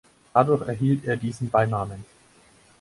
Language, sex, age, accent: German, male, 19-29, Deutschland Deutsch